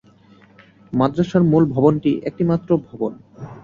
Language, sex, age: Bengali, male, 19-29